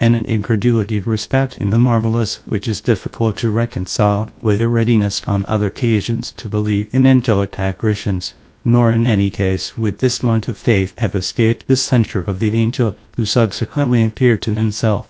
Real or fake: fake